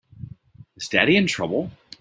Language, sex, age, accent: English, male, 30-39, United States English